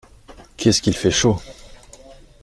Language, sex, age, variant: French, male, 30-39, Français de métropole